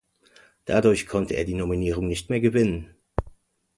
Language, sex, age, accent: German, male, 30-39, Deutschland Deutsch